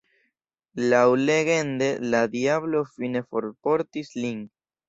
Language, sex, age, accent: Esperanto, male, 19-29, Internacia